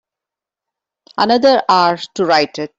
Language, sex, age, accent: English, female, 30-39, India and South Asia (India, Pakistan, Sri Lanka)